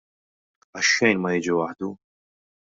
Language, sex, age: Maltese, male, 19-29